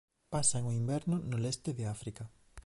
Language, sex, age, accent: Galician, male, 19-29, Central (gheada)